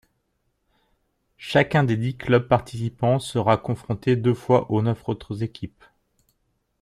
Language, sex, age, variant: French, male, 40-49, Français de métropole